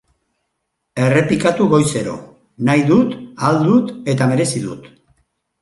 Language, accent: Basque, Erdialdekoa edo Nafarra (Gipuzkoa, Nafarroa)